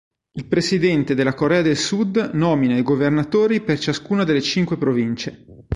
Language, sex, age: Italian, male, 40-49